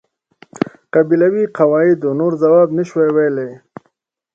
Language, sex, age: Pashto, male, 30-39